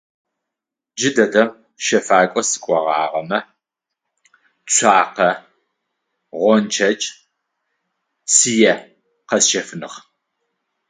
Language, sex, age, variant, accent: Adyghe, male, 40-49, Адыгабзэ (Кирил, пстэумэ зэдыряе), Бжъэдыгъу (Bjeduğ)